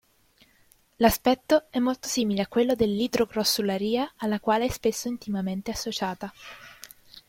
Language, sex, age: Italian, female, 19-29